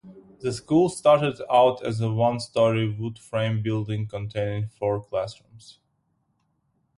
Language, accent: English, Ukrainian